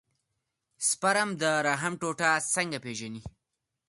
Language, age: Pashto, under 19